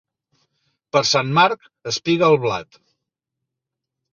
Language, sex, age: Catalan, male, 50-59